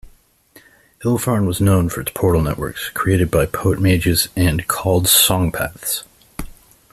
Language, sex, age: English, male, 40-49